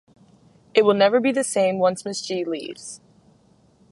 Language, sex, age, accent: English, female, under 19, United States English